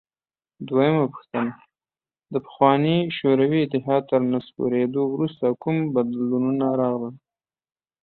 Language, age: Pashto, 19-29